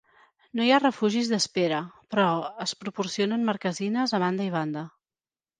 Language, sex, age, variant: Catalan, female, 40-49, Central